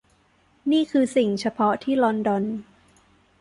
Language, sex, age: Thai, female, 19-29